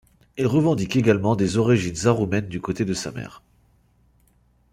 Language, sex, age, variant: French, male, 30-39, Français de métropole